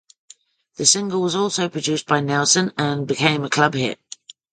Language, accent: English, England English